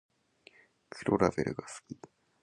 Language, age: Japanese, 19-29